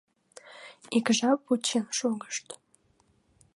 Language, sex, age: Mari, female, 19-29